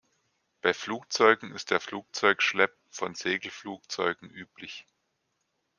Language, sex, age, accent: German, male, 40-49, Deutschland Deutsch